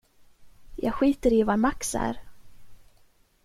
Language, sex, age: Swedish, female, 19-29